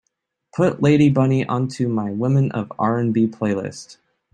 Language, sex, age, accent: English, male, 19-29, United States English